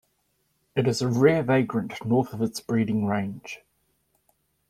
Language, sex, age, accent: English, male, 50-59, New Zealand English